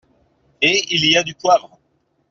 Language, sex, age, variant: French, male, 19-29, Français de métropole